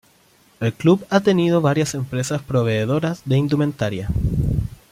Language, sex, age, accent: Spanish, male, 19-29, Chileno: Chile, Cuyo